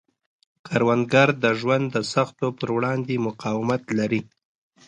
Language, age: Pashto, 30-39